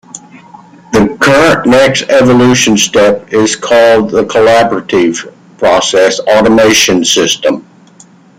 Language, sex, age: English, male, 60-69